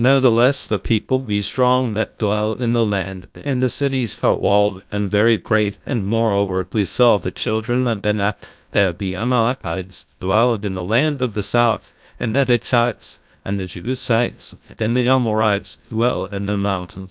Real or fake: fake